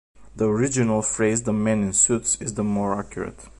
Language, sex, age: English, male, 19-29